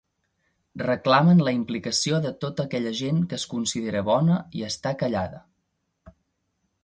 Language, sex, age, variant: Catalan, male, 19-29, Central